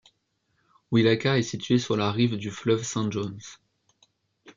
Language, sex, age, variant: French, male, under 19, Français de métropole